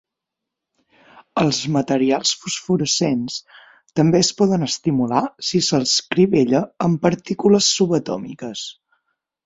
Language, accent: Catalan, central; septentrional